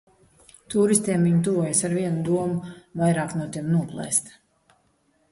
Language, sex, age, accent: Latvian, female, 40-49, bez akcenta